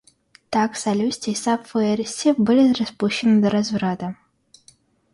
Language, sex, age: Russian, female, under 19